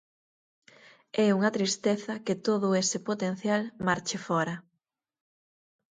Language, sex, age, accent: Galician, female, 30-39, Normativo (estándar)